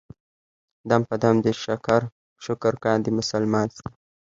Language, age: Pashto, under 19